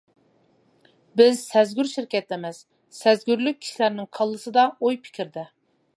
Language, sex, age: Uyghur, female, 40-49